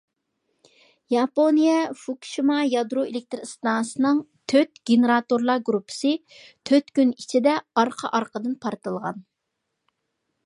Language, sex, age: Uyghur, female, 40-49